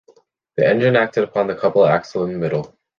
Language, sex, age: English, male, under 19